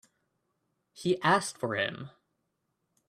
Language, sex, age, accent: English, male, 19-29, United States English